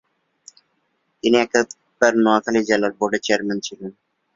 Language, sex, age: Bengali, male, 19-29